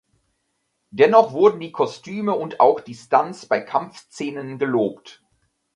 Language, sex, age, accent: German, male, 50-59, Deutschland Deutsch